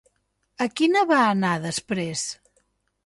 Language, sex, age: Catalan, female, 50-59